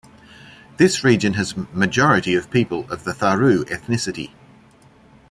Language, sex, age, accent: English, male, 50-59, Australian English